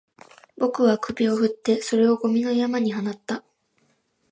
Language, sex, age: Japanese, female, 19-29